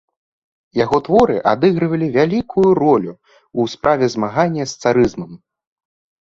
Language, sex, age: Belarusian, male, under 19